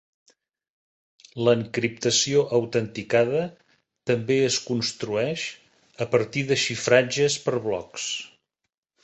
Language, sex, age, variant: Catalan, male, 60-69, Central